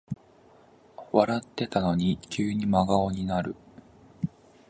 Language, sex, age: Japanese, male, 19-29